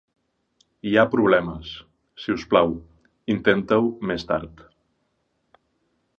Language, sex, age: Catalan, male, 40-49